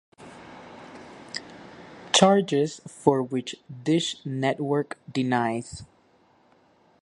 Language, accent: English, United States English